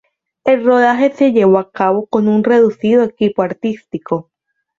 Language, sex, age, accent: Spanish, female, under 19, Caribe: Cuba, Venezuela, Puerto Rico, República Dominicana, Panamá, Colombia caribeña, México caribeño, Costa del golfo de México